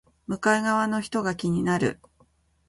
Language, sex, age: Japanese, female, 50-59